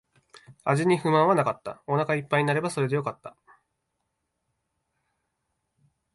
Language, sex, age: Japanese, male, 19-29